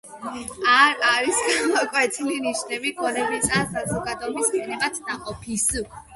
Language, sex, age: Georgian, female, under 19